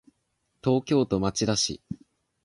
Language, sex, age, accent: Japanese, male, 19-29, 標準語